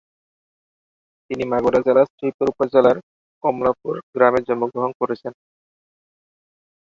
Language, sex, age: Bengali, male, 19-29